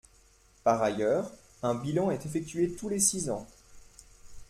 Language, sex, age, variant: French, male, 19-29, Français de métropole